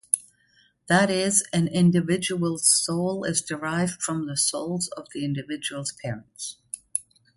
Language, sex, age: English, female, 50-59